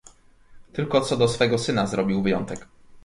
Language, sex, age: Polish, male, 30-39